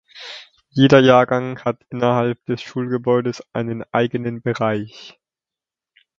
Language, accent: German, Deutschland Deutsch